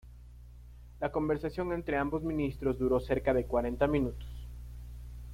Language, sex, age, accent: Spanish, male, under 19, Andino-Pacífico: Colombia, Perú, Ecuador, oeste de Bolivia y Venezuela andina